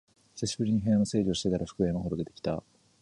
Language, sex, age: Japanese, male, 19-29